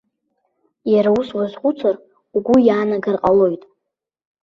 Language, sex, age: Abkhazian, female, under 19